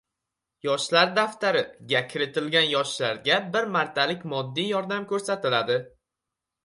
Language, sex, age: Uzbek, male, 19-29